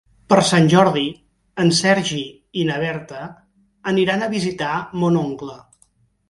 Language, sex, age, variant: Catalan, male, 50-59, Central